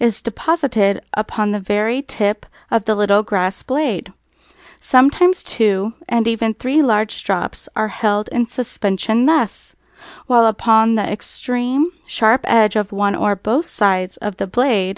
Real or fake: real